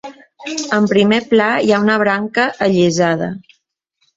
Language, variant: Catalan, Balear